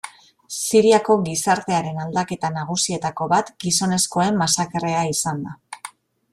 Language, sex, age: Basque, female, 30-39